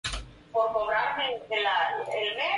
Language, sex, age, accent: Spanish, male, 19-29, Caribe: Cuba, Venezuela, Puerto Rico, República Dominicana, Panamá, Colombia caribeña, México caribeño, Costa del golfo de México